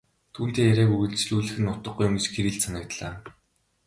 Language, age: Mongolian, 19-29